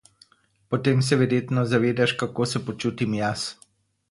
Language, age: Slovenian, 50-59